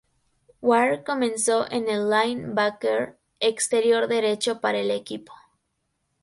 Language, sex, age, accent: Spanish, female, 19-29, México